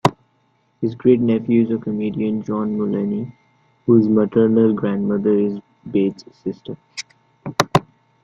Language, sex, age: English, male, 19-29